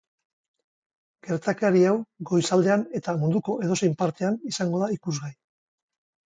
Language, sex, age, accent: Basque, male, 50-59, Mendebalekoa (Araba, Bizkaia, Gipuzkoako mendebaleko herri batzuk)